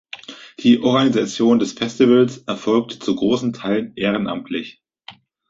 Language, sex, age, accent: German, male, 30-39, Deutschland Deutsch